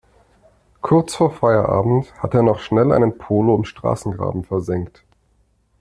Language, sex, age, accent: German, male, 30-39, Deutschland Deutsch